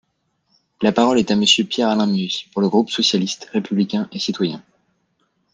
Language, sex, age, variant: French, male, 19-29, Français de métropole